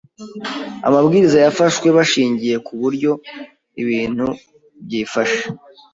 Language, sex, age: Kinyarwanda, male, 19-29